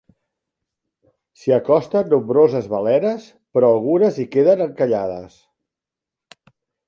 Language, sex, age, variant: Catalan, male, 50-59, Central